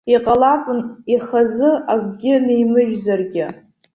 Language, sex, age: Abkhazian, female, under 19